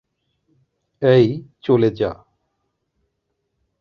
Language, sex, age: Bengali, male, 30-39